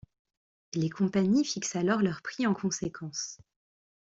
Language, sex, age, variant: French, female, 30-39, Français de métropole